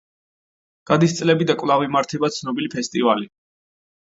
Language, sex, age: Georgian, male, 19-29